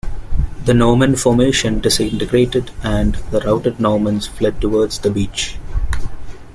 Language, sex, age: English, male, 19-29